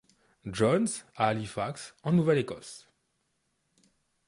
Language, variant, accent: French, Français des départements et régions d'outre-mer, Français de La Réunion